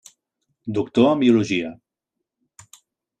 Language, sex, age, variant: Catalan, male, 30-39, Central